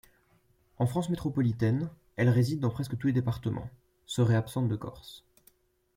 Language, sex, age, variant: French, male, 19-29, Français de métropole